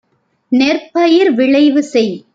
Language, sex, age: Tamil, male, 30-39